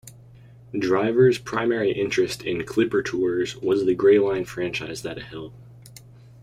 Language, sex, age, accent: English, male, under 19, United States English